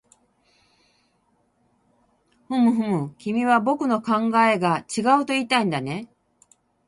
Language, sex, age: Japanese, female, 60-69